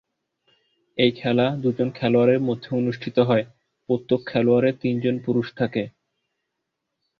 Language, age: Bengali, under 19